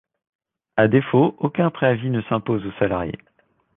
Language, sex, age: French, male, 30-39